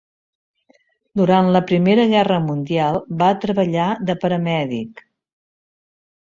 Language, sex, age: Catalan, female, 70-79